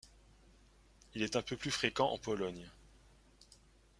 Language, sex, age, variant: French, male, 30-39, Français de métropole